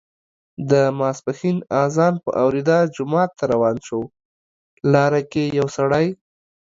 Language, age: Pashto, 19-29